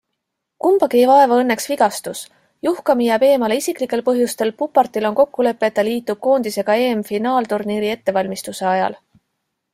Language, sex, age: Estonian, female, 40-49